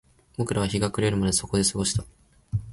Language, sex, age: Japanese, male, 19-29